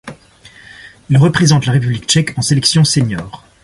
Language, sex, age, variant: French, male, 19-29, Français de métropole